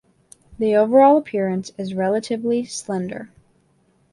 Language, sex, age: English, female, 19-29